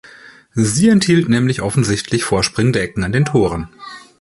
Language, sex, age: German, male, 30-39